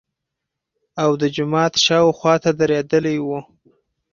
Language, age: Pashto, 19-29